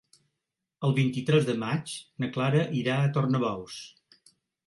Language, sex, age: Catalan, male, 60-69